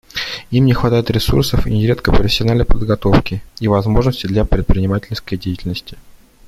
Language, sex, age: Russian, male, 30-39